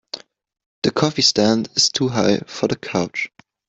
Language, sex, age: English, male, 19-29